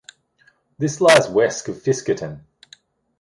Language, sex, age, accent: English, male, 30-39, Australian English